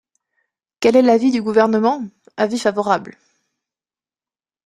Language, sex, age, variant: French, female, 30-39, Français de métropole